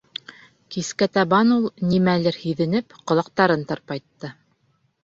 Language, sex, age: Bashkir, female, 30-39